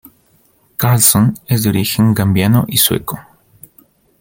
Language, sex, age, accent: Spanish, male, 30-39, Andino-Pacífico: Colombia, Perú, Ecuador, oeste de Bolivia y Venezuela andina